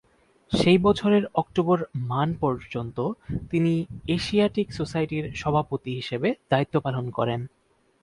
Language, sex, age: Bengali, male, 19-29